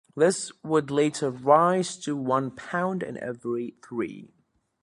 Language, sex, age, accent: English, male, 19-29, England English